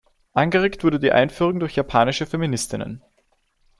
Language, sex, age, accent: German, male, 19-29, Österreichisches Deutsch